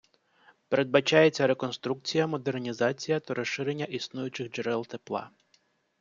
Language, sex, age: Ukrainian, male, 40-49